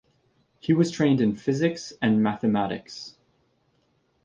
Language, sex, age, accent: English, male, 19-29, United States English